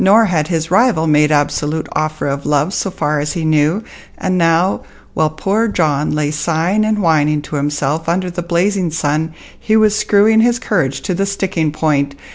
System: none